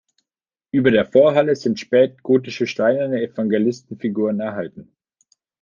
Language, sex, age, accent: German, male, 19-29, Deutschland Deutsch